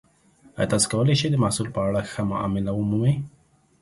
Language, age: Pashto, 30-39